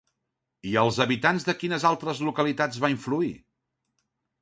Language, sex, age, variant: Catalan, male, 50-59, Central